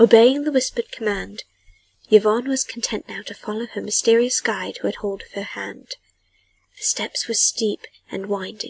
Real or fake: real